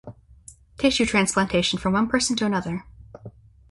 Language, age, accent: English, under 19, United States English